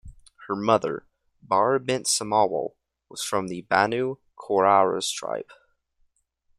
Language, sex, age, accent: English, male, under 19, United States English